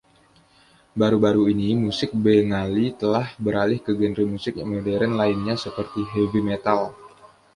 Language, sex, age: Indonesian, male, 19-29